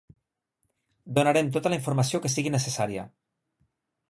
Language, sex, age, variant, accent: Catalan, male, 30-39, Nord-Occidental, nord-occidental